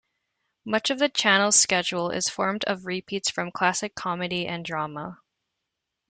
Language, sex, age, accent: English, female, 19-29, Canadian English